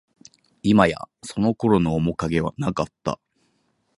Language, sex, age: Japanese, male, 19-29